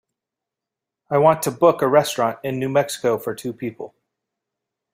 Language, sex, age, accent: English, male, 30-39, United States English